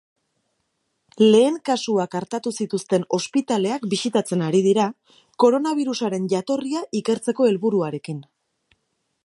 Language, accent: Basque, Erdialdekoa edo Nafarra (Gipuzkoa, Nafarroa)